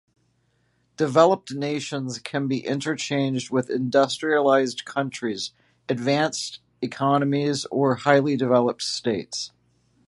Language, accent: English, United States English